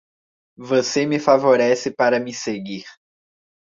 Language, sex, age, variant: Portuguese, male, under 19, Portuguese (Brasil)